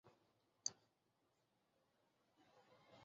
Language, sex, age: Uzbek, male, under 19